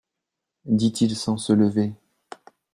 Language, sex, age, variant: French, male, 40-49, Français de métropole